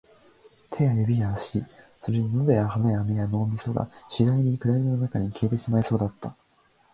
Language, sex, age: Japanese, male, under 19